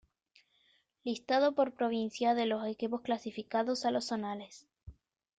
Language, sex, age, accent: Spanish, female, under 19, Chileno: Chile, Cuyo